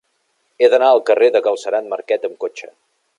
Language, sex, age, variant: Catalan, male, 40-49, Central